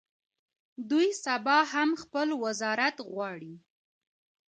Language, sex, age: Pashto, female, 30-39